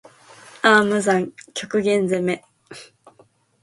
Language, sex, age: Japanese, female, 19-29